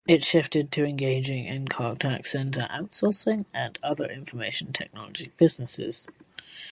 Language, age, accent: English, 19-29, England English